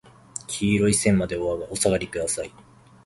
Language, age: Japanese, 19-29